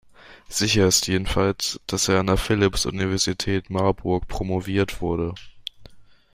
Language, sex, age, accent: German, male, under 19, Deutschland Deutsch